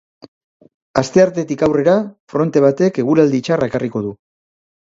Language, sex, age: Basque, male, 50-59